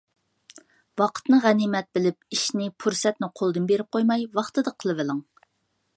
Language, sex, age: Uyghur, female, 40-49